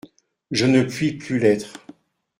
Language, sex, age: French, male, 60-69